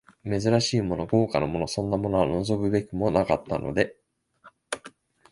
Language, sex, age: Japanese, male, 19-29